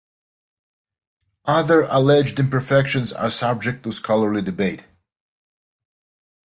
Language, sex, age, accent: English, male, 30-39, United States English